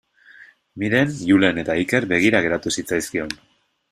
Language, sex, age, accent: Basque, male, 30-39, Mendebalekoa (Araba, Bizkaia, Gipuzkoako mendebaleko herri batzuk)